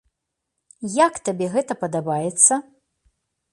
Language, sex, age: Belarusian, female, 40-49